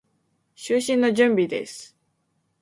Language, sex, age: Japanese, female, 19-29